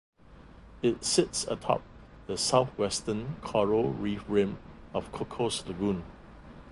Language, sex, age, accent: English, male, 50-59, Singaporean English